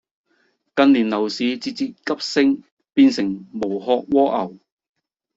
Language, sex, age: Cantonese, male, 40-49